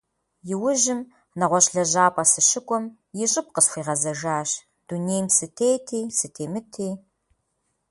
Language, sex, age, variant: Kabardian, female, 30-39, Адыгэбзэ (Къэбэрдей, Кирил, псоми зэдай)